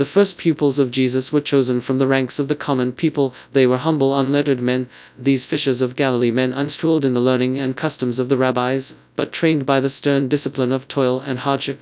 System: TTS, FastPitch